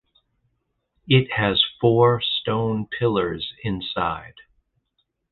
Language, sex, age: English, male, 50-59